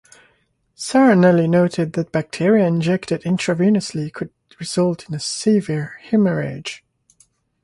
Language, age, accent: English, 19-29, United States English; England English